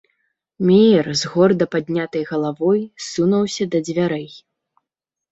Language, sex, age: Belarusian, female, 19-29